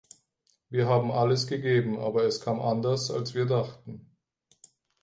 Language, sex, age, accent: German, male, 30-39, Deutschland Deutsch